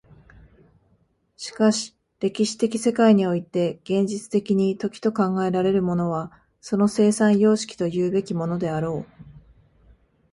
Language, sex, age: Japanese, female, 30-39